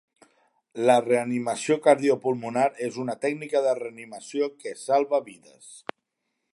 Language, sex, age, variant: Catalan, male, 30-39, Central